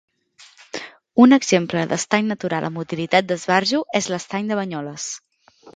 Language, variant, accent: Catalan, Central, central